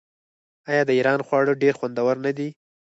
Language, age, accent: Pashto, 19-29, پکتیا ولایت، احمدزی